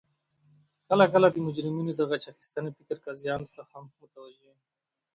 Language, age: Pashto, 19-29